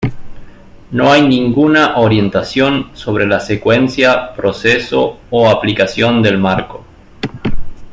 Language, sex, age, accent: Spanish, male, 19-29, Rioplatense: Argentina, Uruguay, este de Bolivia, Paraguay